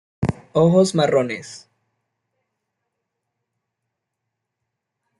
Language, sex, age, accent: Spanish, male, 19-29, Andino-Pacífico: Colombia, Perú, Ecuador, oeste de Bolivia y Venezuela andina